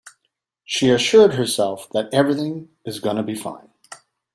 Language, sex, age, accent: English, male, 50-59, United States English